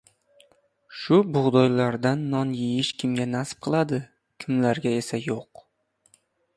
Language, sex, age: Uzbek, male, under 19